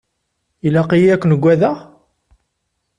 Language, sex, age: Kabyle, male, 30-39